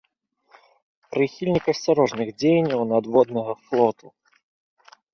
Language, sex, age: Belarusian, male, 19-29